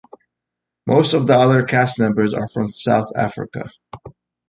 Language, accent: English, United States English